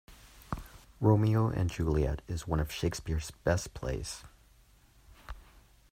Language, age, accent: English, 40-49, United States English